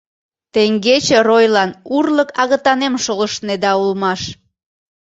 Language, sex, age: Mari, female, 30-39